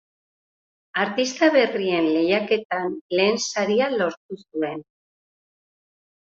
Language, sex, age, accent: Basque, female, 50-59, Erdialdekoa edo Nafarra (Gipuzkoa, Nafarroa)